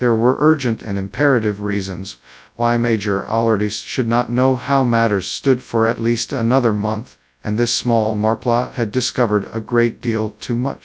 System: TTS, FastPitch